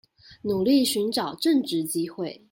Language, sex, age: Chinese, female, 19-29